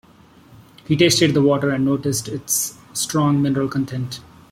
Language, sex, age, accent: English, male, 30-39, India and South Asia (India, Pakistan, Sri Lanka)